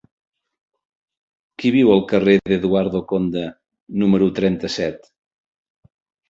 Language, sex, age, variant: Catalan, male, 60-69, Central